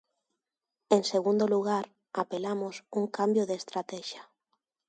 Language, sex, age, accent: Galician, female, 19-29, Normativo (estándar)